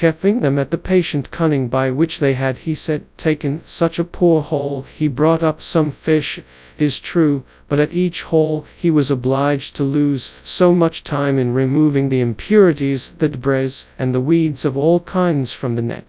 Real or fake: fake